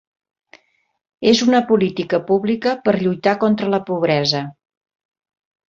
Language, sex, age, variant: Catalan, female, 50-59, Central